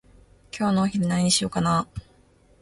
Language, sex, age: Japanese, female, 19-29